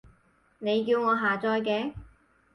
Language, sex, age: Cantonese, female, 30-39